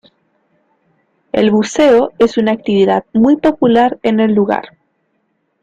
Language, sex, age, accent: Spanish, female, 19-29, Chileno: Chile, Cuyo